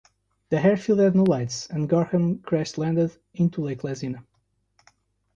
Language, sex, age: English, male, 30-39